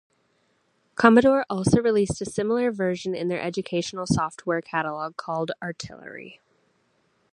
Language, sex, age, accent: English, female, 19-29, United States English